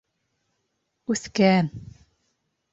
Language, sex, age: Bashkir, female, 19-29